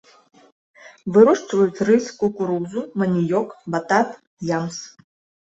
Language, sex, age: Belarusian, female, 30-39